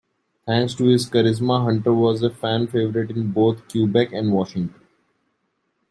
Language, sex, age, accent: English, male, 19-29, India and South Asia (India, Pakistan, Sri Lanka)